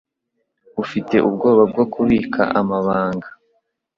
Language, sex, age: Kinyarwanda, male, under 19